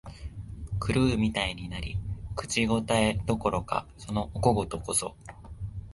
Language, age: Japanese, 19-29